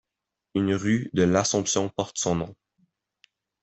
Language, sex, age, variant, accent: French, male, under 19, Français d'Amérique du Nord, Français du Canada